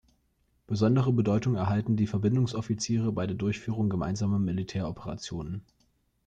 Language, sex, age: German, male, 19-29